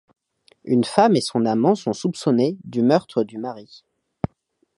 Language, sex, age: French, male, under 19